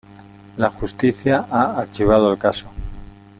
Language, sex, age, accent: Spanish, male, 60-69, España: Centro-Sur peninsular (Madrid, Toledo, Castilla-La Mancha)